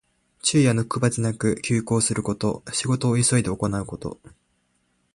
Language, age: Japanese, 19-29